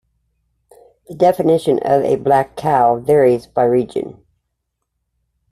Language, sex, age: English, female, 40-49